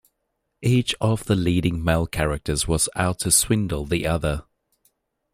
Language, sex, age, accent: English, male, 30-39, Southern African (South Africa, Zimbabwe, Namibia)